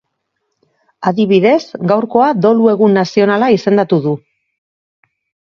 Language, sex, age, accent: Basque, male, 40-49, Mendebalekoa (Araba, Bizkaia, Gipuzkoako mendebaleko herri batzuk)